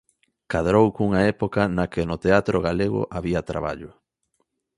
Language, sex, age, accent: Galician, male, 19-29, Normativo (estándar)